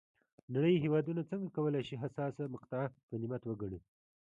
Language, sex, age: Pashto, male, 30-39